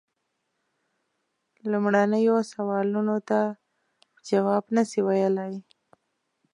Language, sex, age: Pashto, female, 19-29